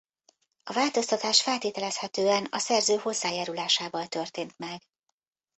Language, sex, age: Hungarian, female, 50-59